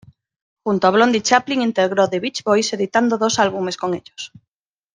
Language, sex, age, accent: Spanish, female, 40-49, España: Norte peninsular (Asturias, Castilla y León, Cantabria, País Vasco, Navarra, Aragón, La Rioja, Guadalajara, Cuenca)